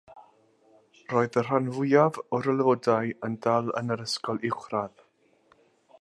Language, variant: Welsh, South-Western Welsh